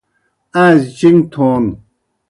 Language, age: Kohistani Shina, 60-69